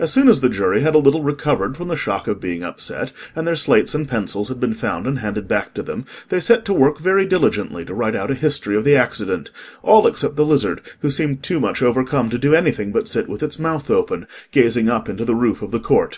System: none